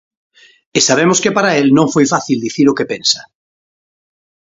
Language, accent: Galician, Normativo (estándar)